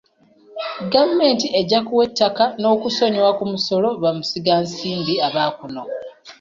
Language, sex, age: Ganda, female, 30-39